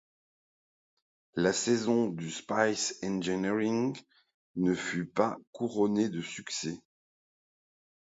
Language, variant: French, Français de métropole